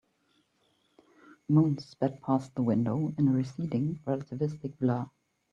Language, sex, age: English, female, 50-59